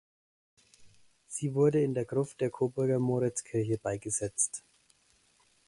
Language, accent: German, Deutschland Deutsch